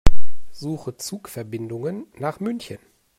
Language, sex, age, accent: German, male, 40-49, Deutschland Deutsch